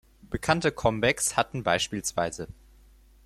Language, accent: German, Deutschland Deutsch